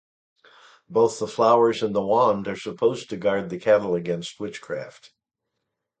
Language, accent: English, United States English